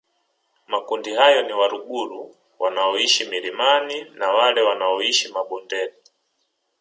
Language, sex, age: Swahili, male, 30-39